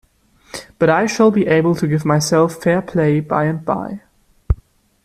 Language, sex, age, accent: English, male, under 19, United States English